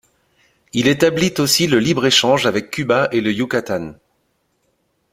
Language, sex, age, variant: French, male, 30-39, Français de métropole